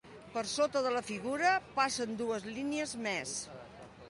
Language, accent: Catalan, aprenent (recent, des d'altres llengües)